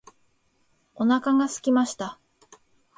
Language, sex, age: Japanese, female, 19-29